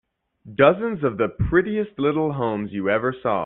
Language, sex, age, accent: English, male, 19-29, United States English